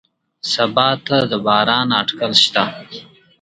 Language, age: Pashto, 19-29